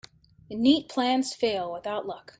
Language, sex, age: English, female, 30-39